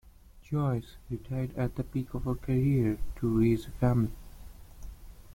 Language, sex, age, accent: English, male, under 19, India and South Asia (India, Pakistan, Sri Lanka)